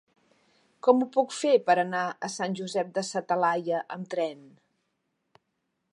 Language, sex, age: Catalan, female, 50-59